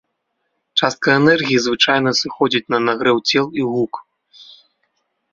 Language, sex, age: Belarusian, male, 30-39